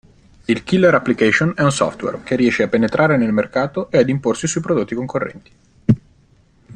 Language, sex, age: Italian, male, 19-29